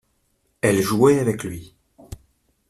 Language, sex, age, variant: French, male, 19-29, Français de métropole